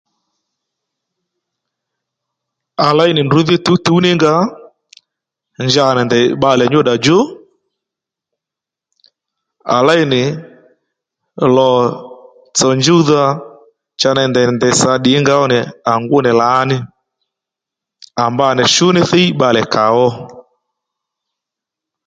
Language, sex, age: Lendu, male, 40-49